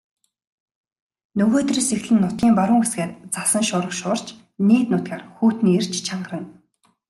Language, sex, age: Mongolian, female, 19-29